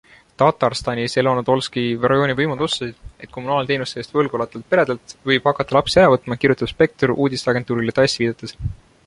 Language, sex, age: Estonian, male, 19-29